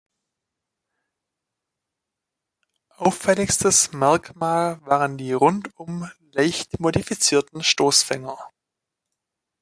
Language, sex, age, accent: German, male, 19-29, Deutschland Deutsch